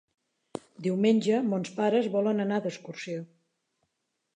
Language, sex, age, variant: Catalan, female, 70-79, Central